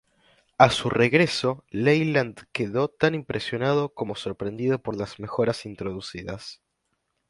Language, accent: Spanish, Rioplatense: Argentina, Uruguay, este de Bolivia, Paraguay